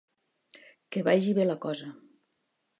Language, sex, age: Catalan, female, 60-69